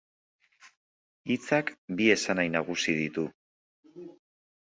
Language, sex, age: Basque, male, 19-29